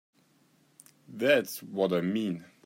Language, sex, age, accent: English, male, 19-29, Canadian English